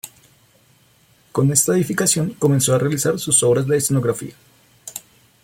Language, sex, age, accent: Spanish, male, 30-39, Andino-Pacífico: Colombia, Perú, Ecuador, oeste de Bolivia y Venezuela andina